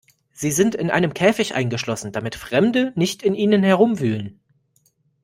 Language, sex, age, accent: German, male, 19-29, Deutschland Deutsch